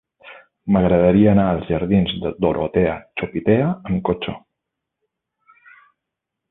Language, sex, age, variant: Catalan, male, 40-49, Balear